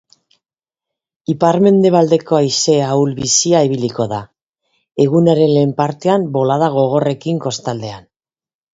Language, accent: Basque, Mendebalekoa (Araba, Bizkaia, Gipuzkoako mendebaleko herri batzuk)